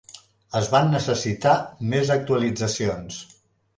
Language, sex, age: Catalan, male, 60-69